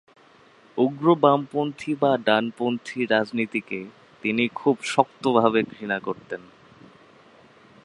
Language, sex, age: Bengali, male, 19-29